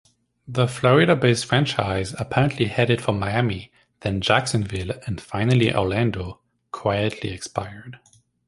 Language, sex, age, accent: English, male, 19-29, Canadian English